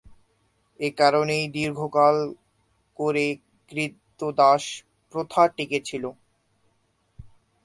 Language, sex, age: Bengali, male, 19-29